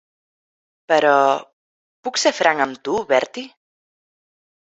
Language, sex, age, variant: Catalan, female, 19-29, Central